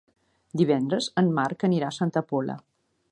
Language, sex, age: Catalan, female, 50-59